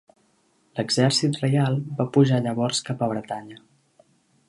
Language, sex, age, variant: Catalan, male, under 19, Central